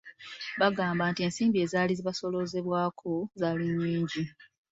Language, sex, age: Ganda, female, 30-39